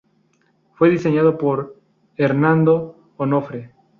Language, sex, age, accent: Spanish, male, 19-29, México